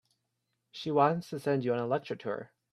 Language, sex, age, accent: English, male, 19-29, United States English